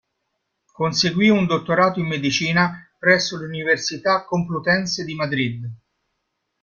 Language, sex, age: Italian, male, 40-49